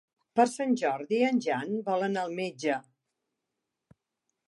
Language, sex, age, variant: Catalan, female, 60-69, Central